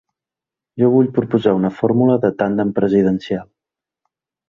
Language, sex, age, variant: Catalan, male, 19-29, Central